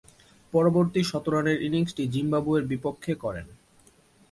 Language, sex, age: Bengali, male, 19-29